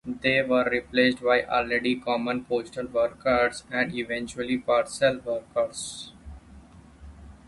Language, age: English, 19-29